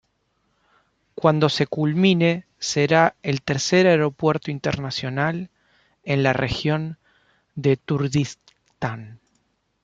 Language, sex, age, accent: Spanish, male, 40-49, Rioplatense: Argentina, Uruguay, este de Bolivia, Paraguay